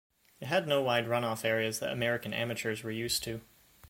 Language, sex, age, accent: English, male, 19-29, United States English